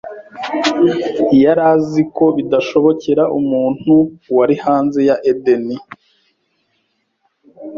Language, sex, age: Kinyarwanda, male, 19-29